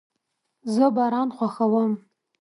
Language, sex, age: Pashto, female, 19-29